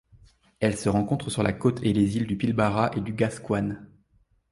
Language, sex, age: French, male, 19-29